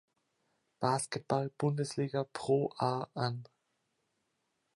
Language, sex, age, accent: German, male, 19-29, Deutschland Deutsch